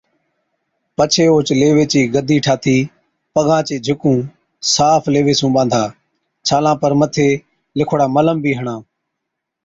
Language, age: Od, 30-39